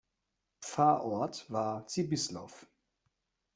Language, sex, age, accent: German, male, 19-29, Deutschland Deutsch